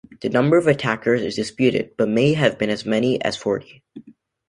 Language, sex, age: English, male, under 19